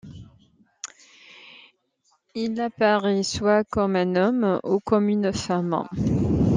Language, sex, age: French, female, 30-39